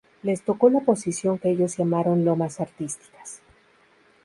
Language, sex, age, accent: Spanish, female, 30-39, México